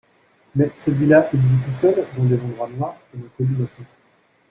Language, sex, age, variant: French, male, 19-29, Français de métropole